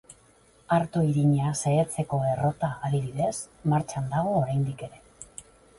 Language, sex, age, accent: Basque, female, 50-59, Mendebalekoa (Araba, Bizkaia, Gipuzkoako mendebaleko herri batzuk)